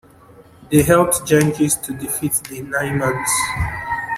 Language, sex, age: English, male, 19-29